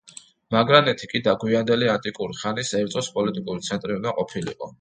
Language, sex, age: Georgian, male, 30-39